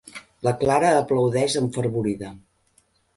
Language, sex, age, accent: Catalan, female, 50-59, nord-oriental